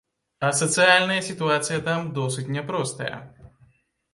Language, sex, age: Belarusian, male, 19-29